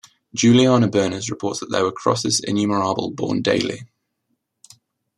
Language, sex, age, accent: English, male, 19-29, England English